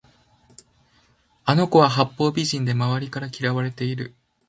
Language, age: Japanese, 19-29